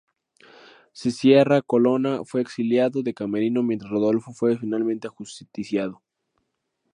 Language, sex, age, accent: Spanish, male, under 19, México